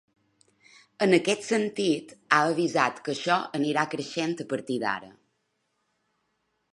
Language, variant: Catalan, Balear